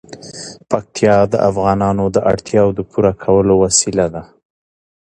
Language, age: Pashto, 30-39